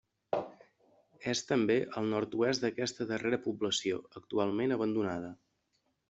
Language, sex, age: Catalan, male, 30-39